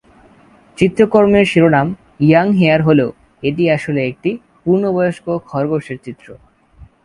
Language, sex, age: Bengali, male, under 19